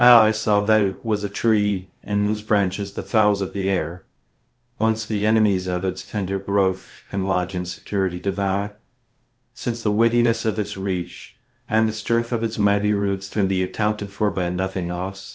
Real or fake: fake